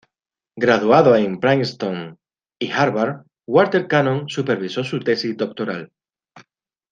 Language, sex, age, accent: Spanish, male, 40-49, España: Sur peninsular (Andalucia, Extremadura, Murcia)